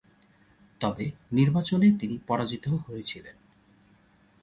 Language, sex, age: Bengali, male, 19-29